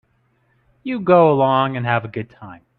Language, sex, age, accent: English, male, 30-39, United States English